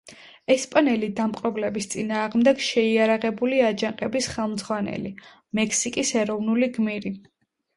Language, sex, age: Georgian, female, 19-29